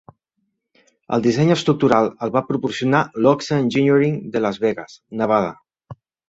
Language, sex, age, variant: Catalan, male, 30-39, Central